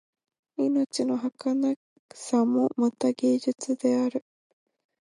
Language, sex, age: Japanese, female, 19-29